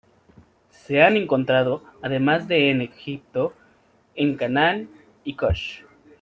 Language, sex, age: Spanish, male, under 19